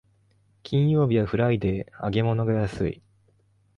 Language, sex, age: Japanese, male, 19-29